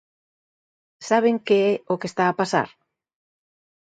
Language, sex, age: Galician, female, 50-59